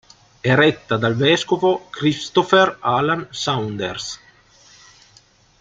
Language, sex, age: Italian, male, 50-59